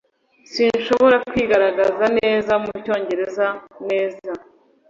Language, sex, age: Kinyarwanda, female, 40-49